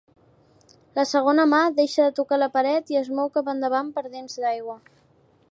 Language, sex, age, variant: Catalan, female, 19-29, Central